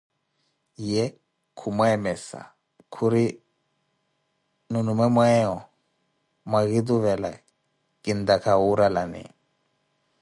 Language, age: Koti, 30-39